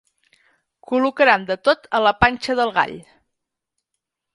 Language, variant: Catalan, Central